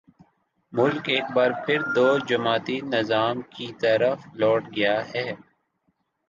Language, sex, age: Urdu, male, 19-29